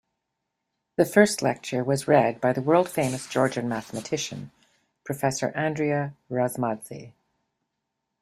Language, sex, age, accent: English, female, 60-69, Canadian English